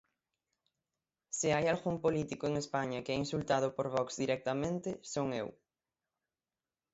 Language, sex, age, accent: Galician, male, 19-29, Atlántico (seseo e gheada); Normativo (estándar)